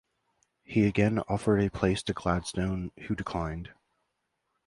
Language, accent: English, United States English